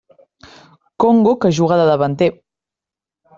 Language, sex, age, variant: Catalan, female, 19-29, Central